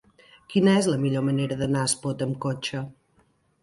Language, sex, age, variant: Catalan, female, 40-49, Central